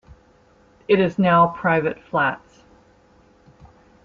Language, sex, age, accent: English, female, 50-59, United States English